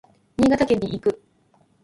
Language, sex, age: Japanese, female, 19-29